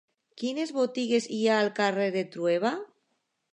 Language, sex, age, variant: Catalan, female, under 19, Alacantí